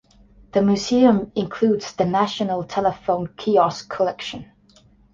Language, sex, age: English, female, 19-29